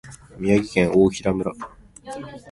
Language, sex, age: Japanese, male, 19-29